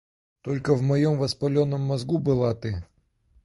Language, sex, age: Russian, male, 30-39